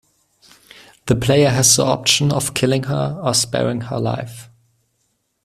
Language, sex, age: English, male, 19-29